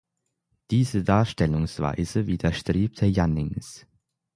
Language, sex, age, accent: German, male, 19-29, Deutschland Deutsch; Schweizerdeutsch